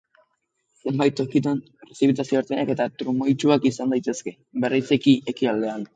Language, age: Basque, under 19